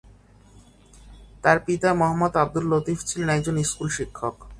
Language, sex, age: Bengali, male, 19-29